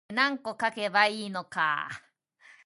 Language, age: Japanese, 19-29